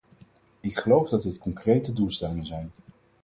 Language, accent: Dutch, Nederlands Nederlands